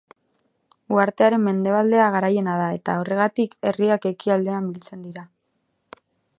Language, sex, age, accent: Basque, female, 19-29, Mendebalekoa (Araba, Bizkaia, Gipuzkoako mendebaleko herri batzuk)